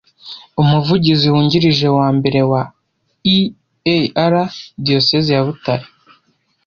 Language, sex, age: Kinyarwanda, male, under 19